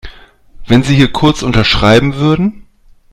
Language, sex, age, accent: German, male, 40-49, Deutschland Deutsch